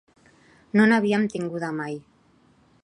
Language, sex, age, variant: Catalan, female, 40-49, Central